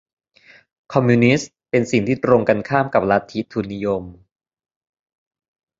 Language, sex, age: Thai, male, 19-29